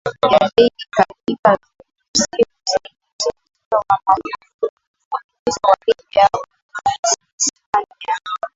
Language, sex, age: Swahili, female, 19-29